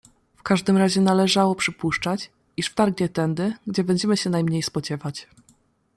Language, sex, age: Polish, female, 19-29